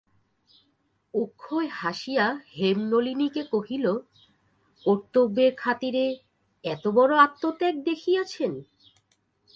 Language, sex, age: Bengali, female, 19-29